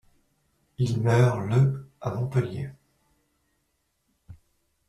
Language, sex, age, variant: French, male, 30-39, Français de métropole